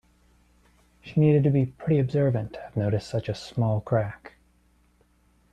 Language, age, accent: English, 19-29, United States English